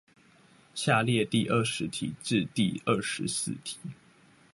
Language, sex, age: Chinese, male, 19-29